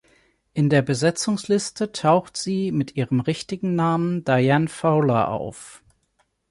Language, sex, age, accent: German, male, 40-49, Deutschland Deutsch